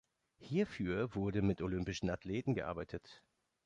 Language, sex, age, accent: German, male, 30-39, Deutschland Deutsch